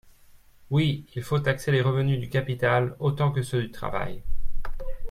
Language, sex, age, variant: French, male, 30-39, Français de métropole